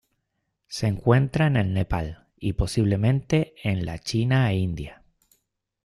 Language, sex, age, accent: Spanish, male, 40-49, España: Islas Canarias